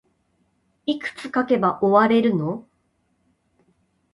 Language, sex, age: Japanese, female, 30-39